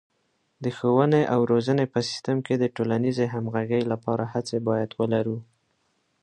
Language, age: Pashto, 19-29